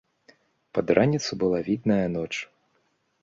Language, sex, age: Belarusian, male, 19-29